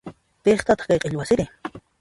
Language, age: Puno Quechua, 50-59